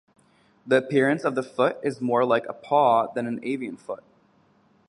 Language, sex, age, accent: English, male, 19-29, United States English